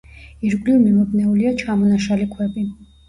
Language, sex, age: Georgian, female, 30-39